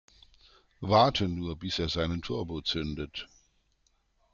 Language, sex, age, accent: German, male, 50-59, Deutschland Deutsch